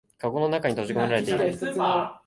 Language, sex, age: Japanese, male, under 19